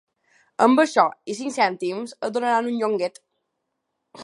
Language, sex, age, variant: Catalan, female, under 19, Balear